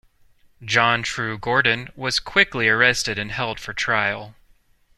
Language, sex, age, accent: English, male, 30-39, United States English